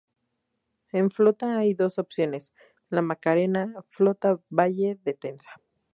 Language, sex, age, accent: Spanish, female, 19-29, México